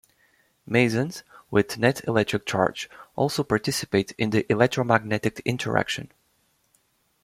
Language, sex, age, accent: English, male, 19-29, United States English